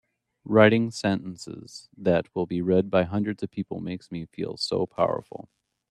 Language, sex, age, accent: English, male, 30-39, United States English